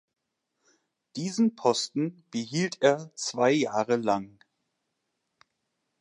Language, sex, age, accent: German, male, 30-39, Deutschland Deutsch